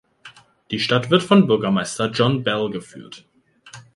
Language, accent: German, Deutschland Deutsch